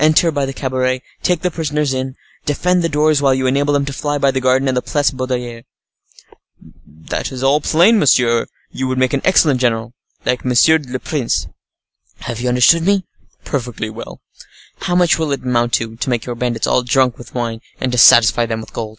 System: none